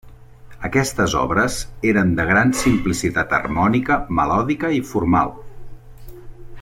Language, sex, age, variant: Catalan, male, 40-49, Central